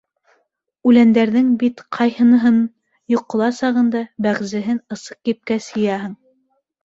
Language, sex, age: Bashkir, female, 19-29